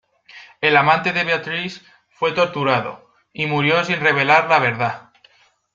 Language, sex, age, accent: Spanish, male, 19-29, España: Centro-Sur peninsular (Madrid, Toledo, Castilla-La Mancha)